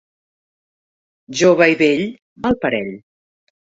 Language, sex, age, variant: Catalan, female, 40-49, Central